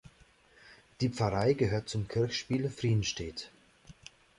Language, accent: German, Österreichisches Deutsch